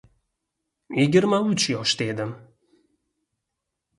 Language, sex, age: Uzbek, male, 19-29